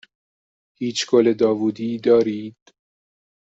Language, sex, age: Persian, male, 30-39